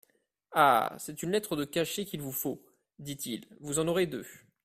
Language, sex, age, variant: French, male, 30-39, Français de métropole